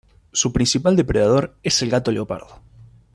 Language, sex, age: Spanish, male, 19-29